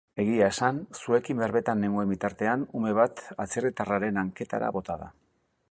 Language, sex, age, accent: Basque, male, 60-69, Erdialdekoa edo Nafarra (Gipuzkoa, Nafarroa)